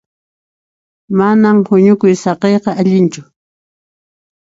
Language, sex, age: Puno Quechua, female, 60-69